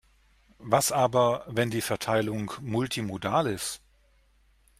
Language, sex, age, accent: German, male, 40-49, Deutschland Deutsch